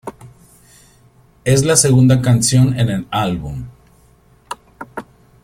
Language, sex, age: Spanish, male, 30-39